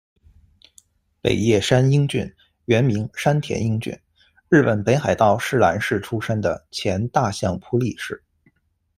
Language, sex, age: Chinese, male, 19-29